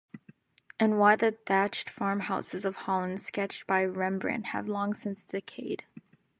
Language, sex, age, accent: English, female, under 19, United States English